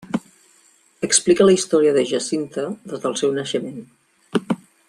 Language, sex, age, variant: Catalan, female, 50-59, Central